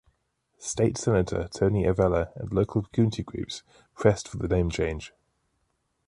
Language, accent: English, England English